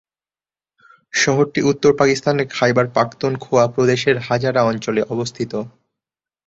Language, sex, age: Bengali, male, 19-29